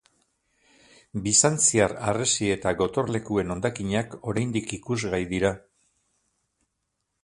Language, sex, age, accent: Basque, male, 60-69, Erdialdekoa edo Nafarra (Gipuzkoa, Nafarroa)